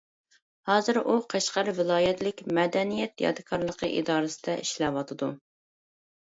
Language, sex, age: Uyghur, female, 19-29